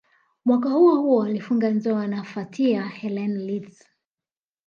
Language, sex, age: Swahili, male, 19-29